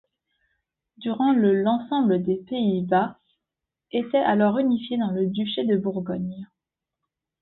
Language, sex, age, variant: French, female, 19-29, Français de métropole